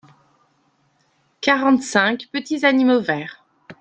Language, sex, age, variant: French, female, 40-49, Français de métropole